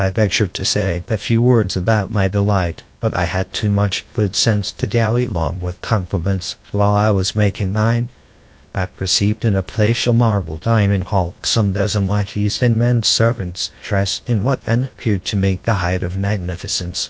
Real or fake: fake